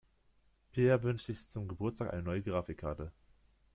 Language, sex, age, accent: German, male, 19-29, Deutschland Deutsch